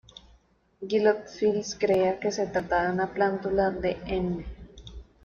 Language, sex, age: Spanish, female, 19-29